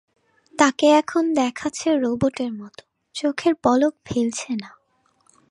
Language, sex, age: Bengali, female, 19-29